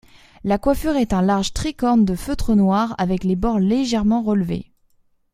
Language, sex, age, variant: French, female, 19-29, Français de métropole